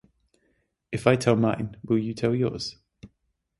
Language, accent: English, United States English; England English